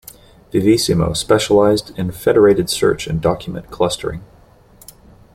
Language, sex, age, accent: English, male, 30-39, United States English